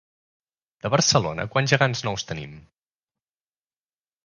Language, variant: Catalan, Central